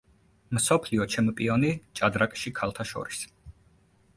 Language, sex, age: Georgian, male, 19-29